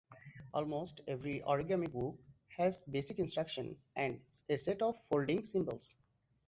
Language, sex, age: English, male, 19-29